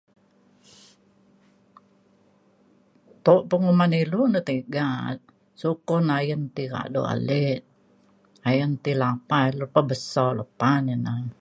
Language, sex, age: Mainstream Kenyah, female, 70-79